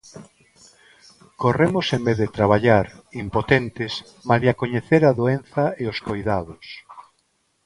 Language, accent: Galician, Neofalante